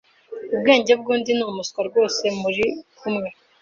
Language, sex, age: Kinyarwanda, female, 19-29